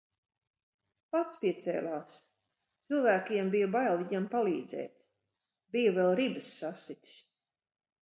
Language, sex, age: Latvian, female, 50-59